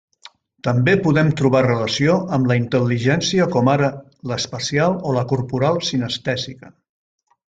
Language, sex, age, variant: Catalan, male, 70-79, Central